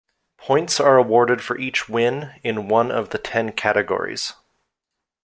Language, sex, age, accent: English, male, 30-39, Canadian English